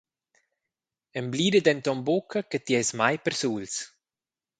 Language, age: Romansh, 30-39